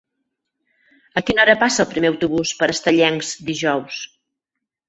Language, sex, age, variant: Catalan, female, 50-59, Central